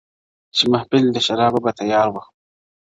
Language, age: Pashto, 19-29